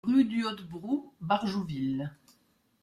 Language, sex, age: French, female, 60-69